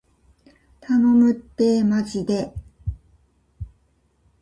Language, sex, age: Japanese, female, 50-59